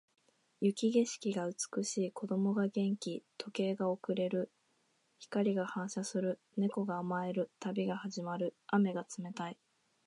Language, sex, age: Japanese, female, 19-29